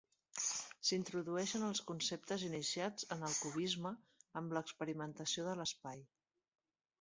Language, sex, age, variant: Catalan, female, 30-39, Central